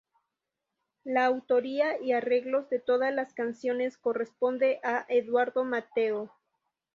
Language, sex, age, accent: Spanish, female, 19-29, México